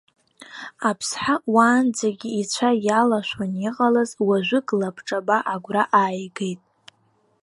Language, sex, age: Abkhazian, female, 19-29